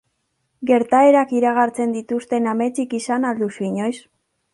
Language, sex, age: Basque, female, under 19